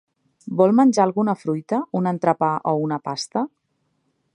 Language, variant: Catalan, Central